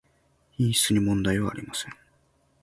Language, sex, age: Japanese, male, 19-29